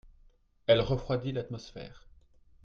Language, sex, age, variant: French, male, 30-39, Français de métropole